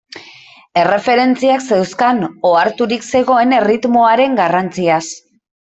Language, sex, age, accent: Basque, female, 30-39, Mendebalekoa (Araba, Bizkaia, Gipuzkoako mendebaleko herri batzuk)